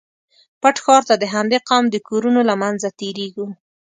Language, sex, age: Pashto, female, 19-29